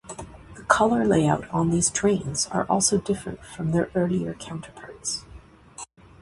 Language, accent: English, Canadian English